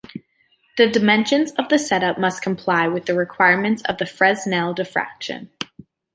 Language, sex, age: English, female, 19-29